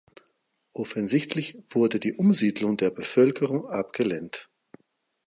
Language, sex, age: German, male, 50-59